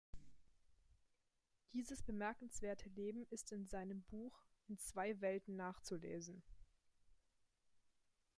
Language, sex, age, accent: German, female, 19-29, Deutschland Deutsch